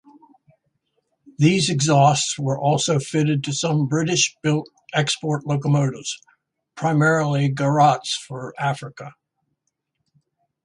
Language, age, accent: English, 60-69, United States English